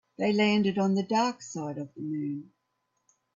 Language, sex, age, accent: English, female, 70-79, Australian English